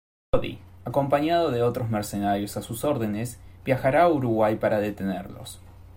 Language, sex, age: Spanish, male, 19-29